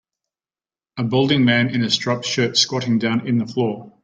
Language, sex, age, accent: English, male, 40-49, Australian English